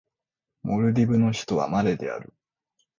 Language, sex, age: Japanese, male, 19-29